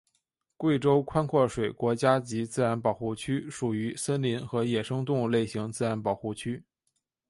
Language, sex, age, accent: Chinese, male, 19-29, 出生地：天津市